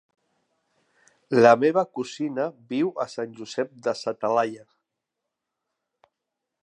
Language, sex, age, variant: Catalan, male, 40-49, Central